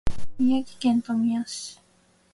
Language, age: Japanese, 19-29